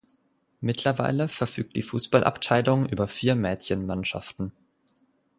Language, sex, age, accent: German, male, 19-29, Deutschland Deutsch